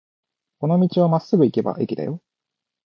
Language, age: Japanese, 19-29